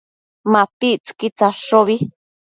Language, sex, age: Matsés, female, 30-39